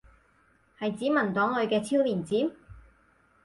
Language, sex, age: Cantonese, female, 30-39